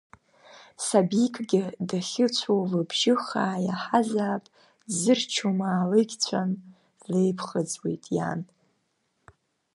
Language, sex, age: Abkhazian, female, under 19